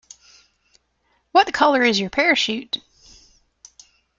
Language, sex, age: English, female, 40-49